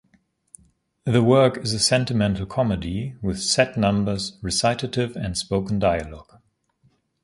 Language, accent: English, United States English